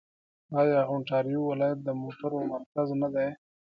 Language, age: Pashto, 30-39